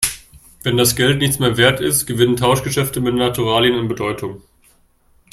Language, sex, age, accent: German, male, 19-29, Deutschland Deutsch